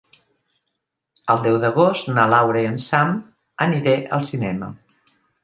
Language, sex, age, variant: Catalan, female, 60-69, Central